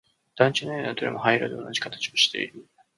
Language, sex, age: Japanese, male, 30-39